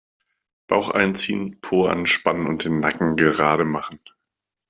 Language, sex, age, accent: German, male, 30-39, Deutschland Deutsch